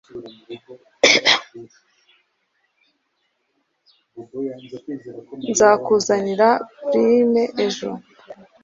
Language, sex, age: Kinyarwanda, female, 19-29